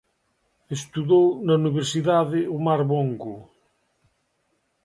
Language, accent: Galician, Oriental (común en zona oriental)